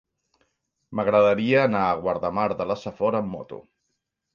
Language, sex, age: Catalan, male, 40-49